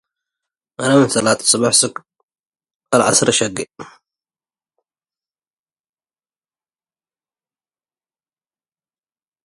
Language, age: English, 30-39